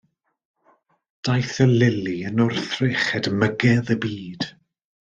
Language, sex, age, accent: Welsh, male, 30-39, Y Deyrnas Unedig Cymraeg